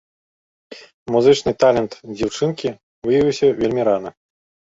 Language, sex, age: Belarusian, male, 40-49